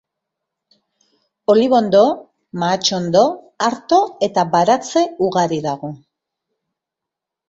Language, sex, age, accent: Basque, female, 50-59, Mendebalekoa (Araba, Bizkaia, Gipuzkoako mendebaleko herri batzuk)